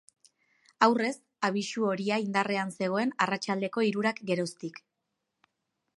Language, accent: Basque, Mendebalekoa (Araba, Bizkaia, Gipuzkoako mendebaleko herri batzuk)